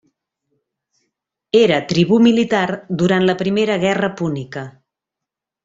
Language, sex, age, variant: Catalan, female, 40-49, Central